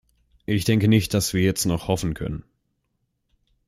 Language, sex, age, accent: German, male, under 19, Deutschland Deutsch